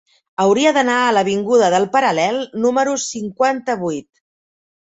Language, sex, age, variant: Catalan, female, 40-49, Central